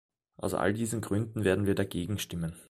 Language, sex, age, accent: German, male, 19-29, Österreichisches Deutsch